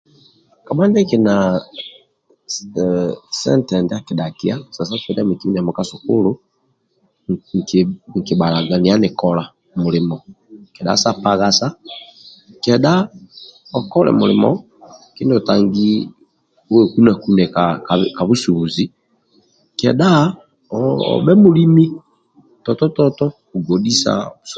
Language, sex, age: Amba (Uganda), male, 50-59